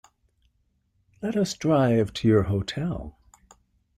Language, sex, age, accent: English, male, 60-69, United States English